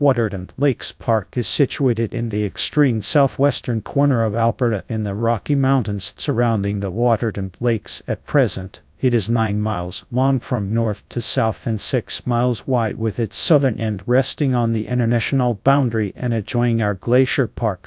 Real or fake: fake